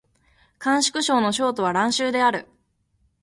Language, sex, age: Japanese, female, 19-29